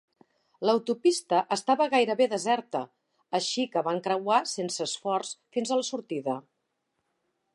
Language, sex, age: Catalan, female, 50-59